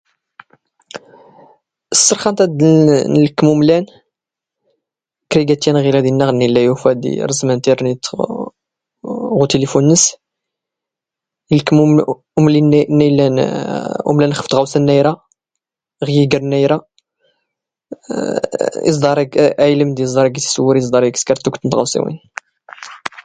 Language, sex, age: Tachelhit, male, 19-29